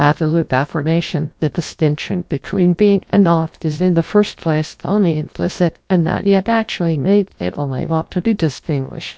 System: TTS, GlowTTS